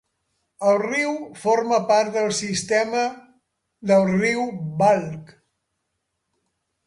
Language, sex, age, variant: Catalan, male, 70-79, Central